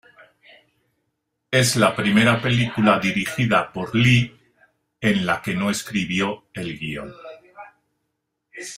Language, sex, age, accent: Spanish, male, 40-49, España: Norte peninsular (Asturias, Castilla y León, Cantabria, País Vasco, Navarra, Aragón, La Rioja, Guadalajara, Cuenca)